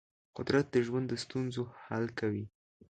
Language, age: Pashto, under 19